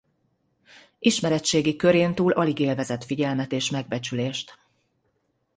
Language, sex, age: Hungarian, female, 50-59